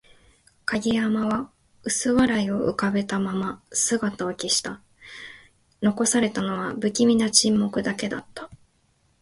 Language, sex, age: Japanese, female, 19-29